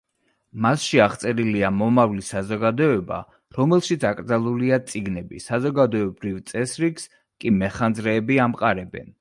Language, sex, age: Georgian, male, 40-49